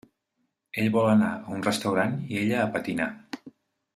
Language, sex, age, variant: Catalan, male, 50-59, Central